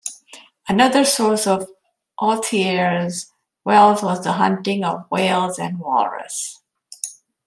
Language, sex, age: English, female, 50-59